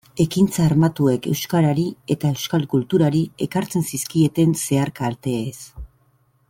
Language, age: Basque, 50-59